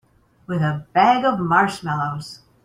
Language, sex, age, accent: English, female, 50-59, United States English